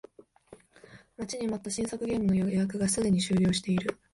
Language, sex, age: Japanese, female, 19-29